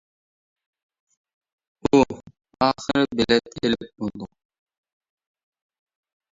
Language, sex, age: Uyghur, male, 30-39